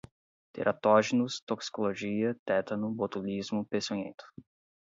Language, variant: Portuguese, Portuguese (Brasil)